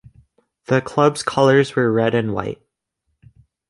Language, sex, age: English, male, under 19